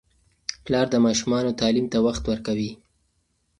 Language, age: Pashto, 19-29